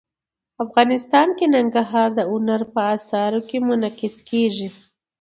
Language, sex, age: Pashto, female, 30-39